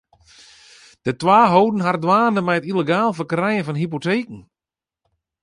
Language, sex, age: Western Frisian, male, 30-39